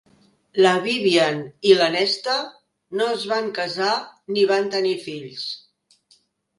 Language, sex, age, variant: Catalan, female, 60-69, Central